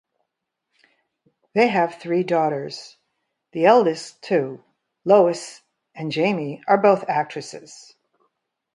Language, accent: English, United States English